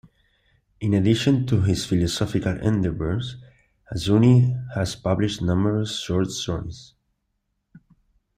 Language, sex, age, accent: English, male, 19-29, England English